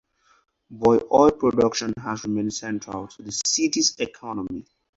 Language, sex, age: English, male, 19-29